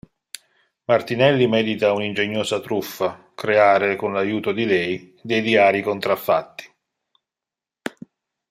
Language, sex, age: Italian, male, 40-49